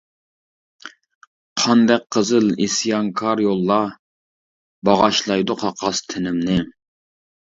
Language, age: Uyghur, 40-49